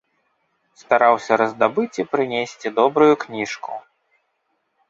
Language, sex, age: Belarusian, male, 30-39